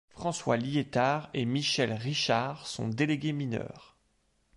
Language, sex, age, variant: French, male, 30-39, Français de métropole